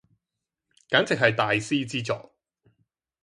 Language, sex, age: Cantonese, male, 30-39